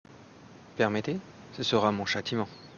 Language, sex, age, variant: French, male, 19-29, Français de métropole